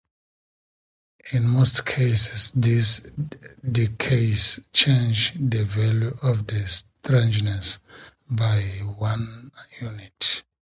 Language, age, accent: English, 40-49, Southern African (South Africa, Zimbabwe, Namibia)